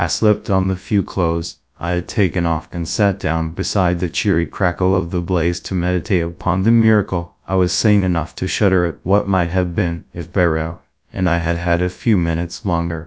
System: TTS, GradTTS